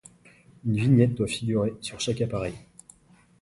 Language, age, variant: French, 40-49, Français de métropole